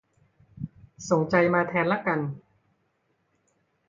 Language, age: Thai, 30-39